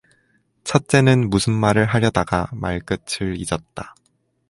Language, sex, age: Korean, male, 19-29